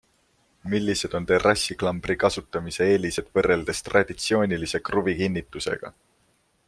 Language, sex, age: Estonian, male, 19-29